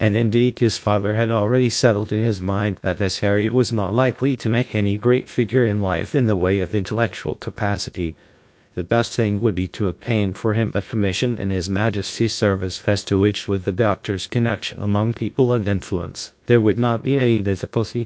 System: TTS, GlowTTS